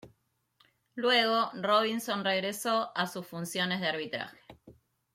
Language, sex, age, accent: Spanish, female, 40-49, Rioplatense: Argentina, Uruguay, este de Bolivia, Paraguay